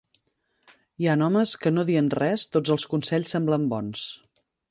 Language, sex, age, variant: Catalan, female, 30-39, Central